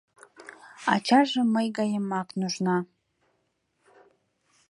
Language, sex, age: Mari, female, 19-29